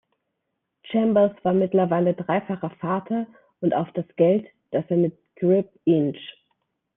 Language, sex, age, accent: German, female, 30-39, Deutschland Deutsch